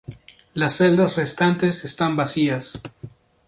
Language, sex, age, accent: Spanish, male, 19-29, Andino-Pacífico: Colombia, Perú, Ecuador, oeste de Bolivia y Venezuela andina